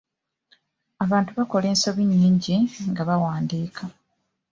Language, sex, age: Ganda, female, 19-29